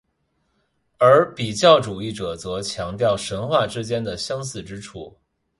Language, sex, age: Chinese, male, 19-29